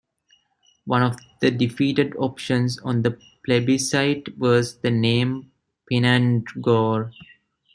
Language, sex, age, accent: English, male, 19-29, India and South Asia (India, Pakistan, Sri Lanka)